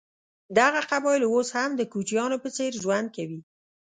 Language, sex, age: Pashto, female, 50-59